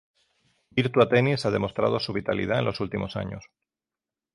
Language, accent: Spanish, España: Centro-Sur peninsular (Madrid, Toledo, Castilla-La Mancha); España: Sur peninsular (Andalucia, Extremadura, Murcia)